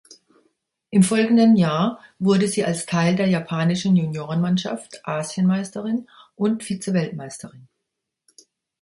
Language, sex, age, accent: German, female, 60-69, Deutschland Deutsch